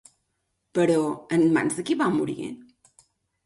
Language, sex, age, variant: Catalan, female, 40-49, Septentrional